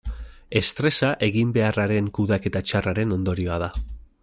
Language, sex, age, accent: Basque, male, 19-29, Erdialdekoa edo Nafarra (Gipuzkoa, Nafarroa)